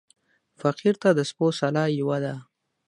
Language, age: Pashto, 19-29